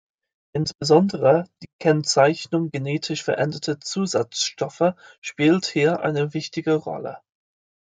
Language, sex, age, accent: German, male, 19-29, Britisches Deutsch